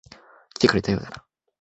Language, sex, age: Japanese, male, 19-29